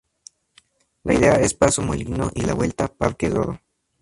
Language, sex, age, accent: Spanish, male, 19-29, México